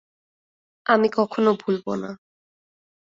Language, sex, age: Bengali, female, 19-29